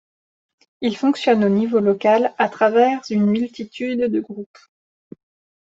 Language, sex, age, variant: French, female, 19-29, Français de métropole